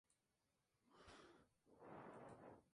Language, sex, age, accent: Spanish, male, 19-29, México